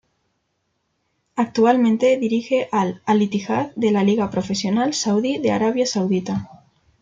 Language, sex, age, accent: Spanish, female, 19-29, España: Centro-Sur peninsular (Madrid, Toledo, Castilla-La Mancha)